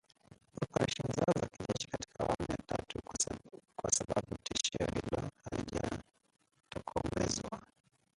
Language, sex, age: Swahili, male, 30-39